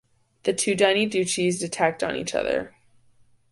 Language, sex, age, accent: English, female, under 19, United States English